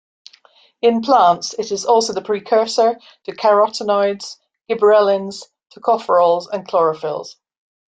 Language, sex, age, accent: English, female, 50-59, Scottish English